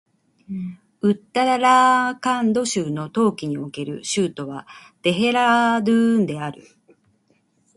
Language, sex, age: Japanese, female, 19-29